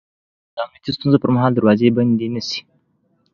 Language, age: Pashto, under 19